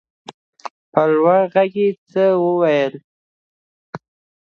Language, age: Pashto, under 19